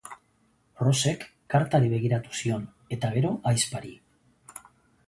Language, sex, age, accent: Basque, male, 40-49, Mendebalekoa (Araba, Bizkaia, Gipuzkoako mendebaleko herri batzuk)